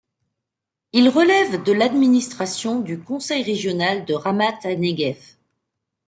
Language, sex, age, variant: French, female, 40-49, Français de métropole